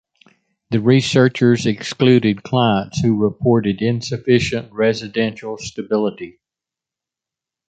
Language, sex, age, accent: English, male, 70-79, United States English